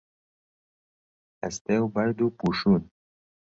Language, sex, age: Central Kurdish, male, 19-29